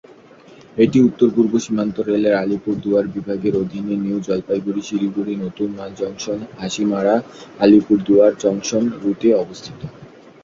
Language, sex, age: Bengali, male, 19-29